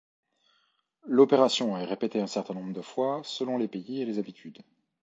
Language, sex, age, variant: French, male, 30-39, Français de métropole